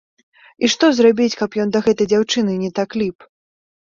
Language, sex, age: Belarusian, male, under 19